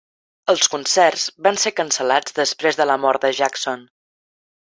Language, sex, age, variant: Catalan, female, 19-29, Central